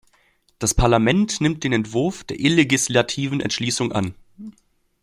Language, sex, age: German, male, 19-29